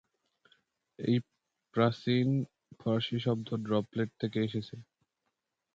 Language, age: Bengali, 19-29